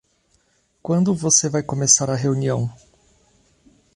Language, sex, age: Portuguese, male, 30-39